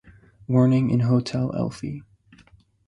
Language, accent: English, United States English